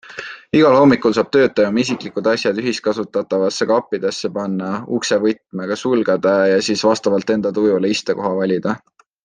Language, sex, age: Estonian, male, 19-29